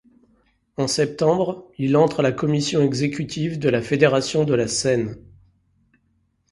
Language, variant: French, Français de métropole